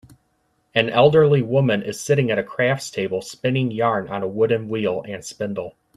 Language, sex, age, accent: English, male, 19-29, United States English